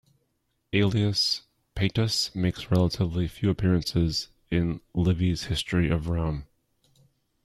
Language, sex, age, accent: English, male, 40-49, United States English